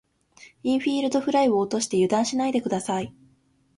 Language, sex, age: Japanese, female, 19-29